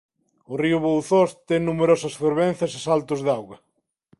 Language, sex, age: Galician, male, 40-49